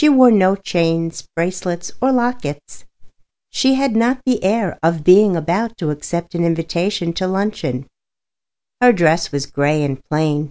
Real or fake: real